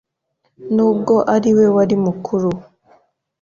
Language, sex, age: Kinyarwanda, female, 19-29